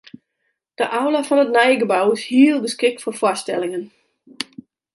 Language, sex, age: Western Frisian, female, 40-49